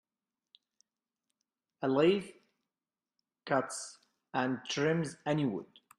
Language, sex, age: English, male, 30-39